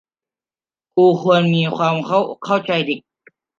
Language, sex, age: Thai, male, under 19